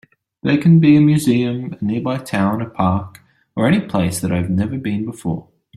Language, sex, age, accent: English, male, 30-39, Australian English